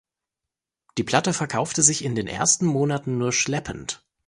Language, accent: German, Deutschland Deutsch